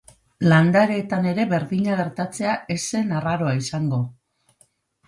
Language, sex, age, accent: Basque, female, 40-49, Mendebalekoa (Araba, Bizkaia, Gipuzkoako mendebaleko herri batzuk)